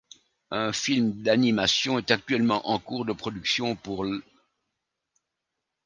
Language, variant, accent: French, Français d'Europe, Français de Belgique